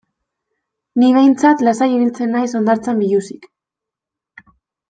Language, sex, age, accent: Basque, female, 19-29, Mendebalekoa (Araba, Bizkaia, Gipuzkoako mendebaleko herri batzuk)